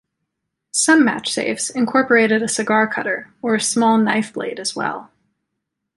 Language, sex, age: English, female, 19-29